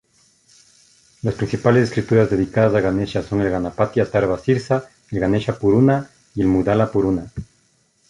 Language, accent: Spanish, Andino-Pacífico: Colombia, Perú, Ecuador, oeste de Bolivia y Venezuela andina